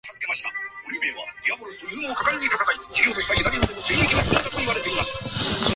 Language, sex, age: English, male, 19-29